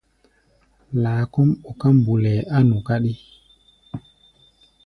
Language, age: Gbaya, 30-39